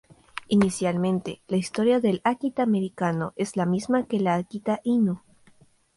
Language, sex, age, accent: Spanish, female, under 19, Peru